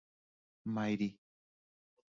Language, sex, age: Portuguese, male, 30-39